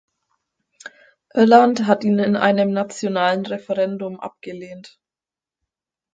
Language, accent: German, Deutschland Deutsch